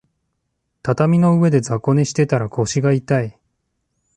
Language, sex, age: Japanese, male, 30-39